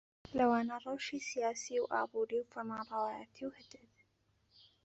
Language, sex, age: Central Kurdish, female, 19-29